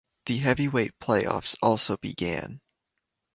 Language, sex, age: English, male, 19-29